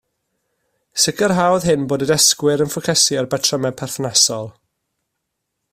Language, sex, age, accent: Welsh, male, 30-39, Y Deyrnas Unedig Cymraeg